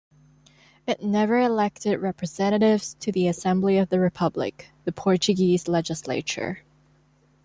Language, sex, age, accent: English, female, 19-29, Hong Kong English